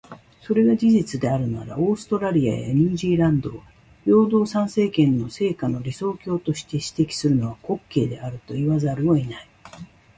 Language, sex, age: Japanese, female, 60-69